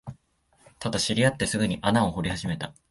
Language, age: Japanese, 19-29